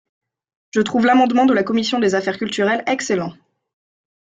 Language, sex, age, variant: French, female, 19-29, Français de métropole